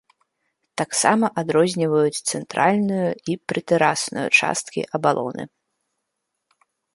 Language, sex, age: Belarusian, female, 30-39